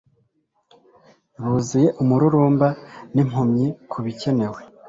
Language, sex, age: Kinyarwanda, male, 19-29